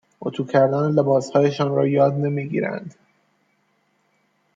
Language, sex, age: Persian, male, 19-29